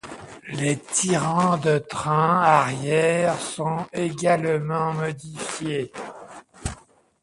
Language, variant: French, Français de métropole